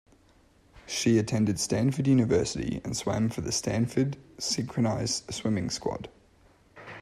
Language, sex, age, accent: English, male, 19-29, Australian English